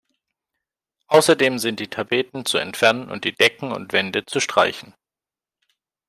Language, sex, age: German, male, 30-39